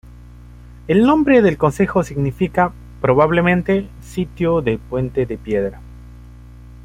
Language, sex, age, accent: Spanish, male, 19-29, Andino-Pacífico: Colombia, Perú, Ecuador, oeste de Bolivia y Venezuela andina